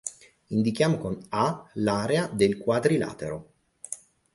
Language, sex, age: Italian, male, 30-39